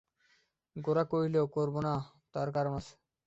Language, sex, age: Bengali, male, 19-29